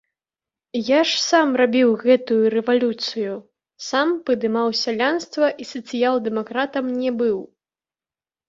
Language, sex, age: Belarusian, female, 19-29